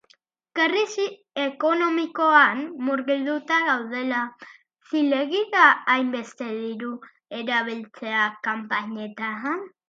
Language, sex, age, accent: Basque, male, under 19, Erdialdekoa edo Nafarra (Gipuzkoa, Nafarroa)